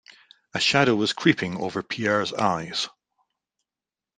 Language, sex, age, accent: English, male, 40-49, Scottish English